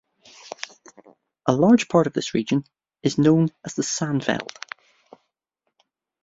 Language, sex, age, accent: English, male, 30-39, Irish English